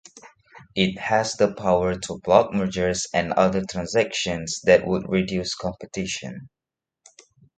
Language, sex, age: English, male, 19-29